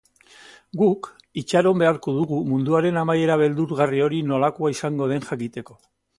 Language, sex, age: Basque, male, 60-69